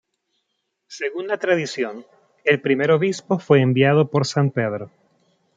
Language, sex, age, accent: Spanish, male, 30-39, América central